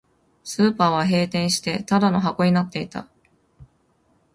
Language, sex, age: Japanese, female, 19-29